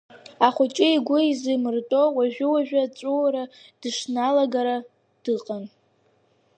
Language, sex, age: Abkhazian, female, under 19